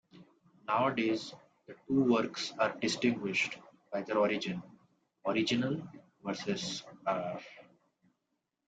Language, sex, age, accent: English, male, 19-29, India and South Asia (India, Pakistan, Sri Lanka)